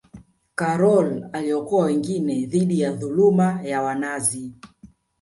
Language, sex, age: Swahili, female, 40-49